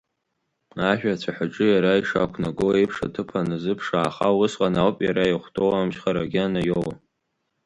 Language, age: Abkhazian, under 19